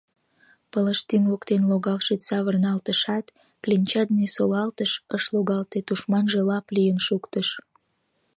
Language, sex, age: Mari, female, under 19